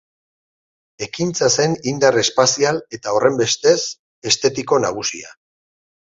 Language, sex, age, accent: Basque, male, 40-49, Erdialdekoa edo Nafarra (Gipuzkoa, Nafarroa)